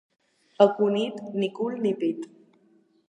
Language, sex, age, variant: Catalan, female, under 19, Balear